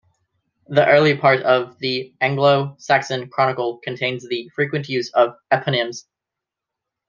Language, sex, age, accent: English, male, 19-29, United States English